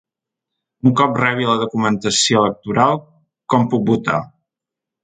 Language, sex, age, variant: Catalan, male, 30-39, Central